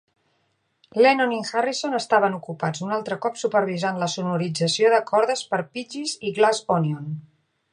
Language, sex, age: Catalan, female, 50-59